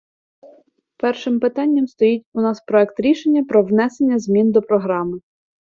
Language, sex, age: Ukrainian, female, 19-29